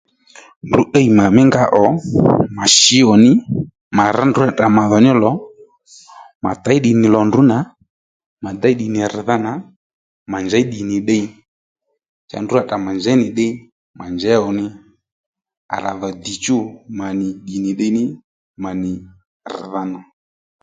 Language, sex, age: Lendu, male, 30-39